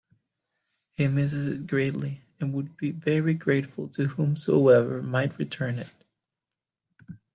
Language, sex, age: English, male, 19-29